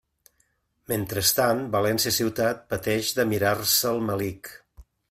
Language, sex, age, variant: Catalan, male, 50-59, Central